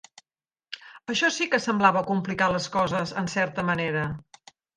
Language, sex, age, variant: Catalan, female, 50-59, Central